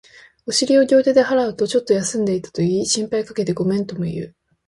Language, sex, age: Japanese, female, 19-29